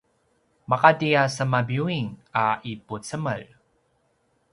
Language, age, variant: Paiwan, 30-39, pinayuanan a kinaikacedasan (東排灣語)